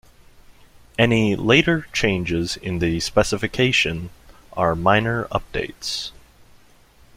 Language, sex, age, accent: English, male, 19-29, United States English